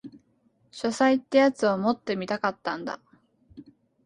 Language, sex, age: Japanese, female, 19-29